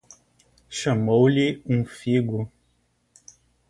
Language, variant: Portuguese, Portuguese (Brasil)